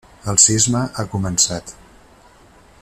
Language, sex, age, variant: Catalan, male, 50-59, Central